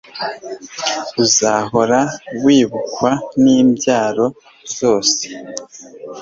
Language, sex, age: Kinyarwanda, male, 19-29